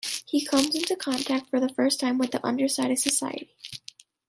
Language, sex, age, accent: English, female, under 19, United States English